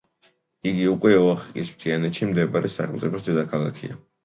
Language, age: Georgian, 19-29